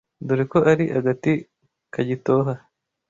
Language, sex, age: Kinyarwanda, male, 19-29